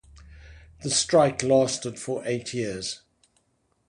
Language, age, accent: English, 60-69, Southern African (South Africa, Zimbabwe, Namibia)